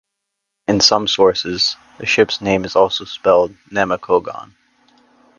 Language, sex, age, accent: English, male, 19-29, United States English